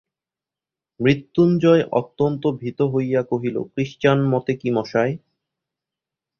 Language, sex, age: Bengali, male, 19-29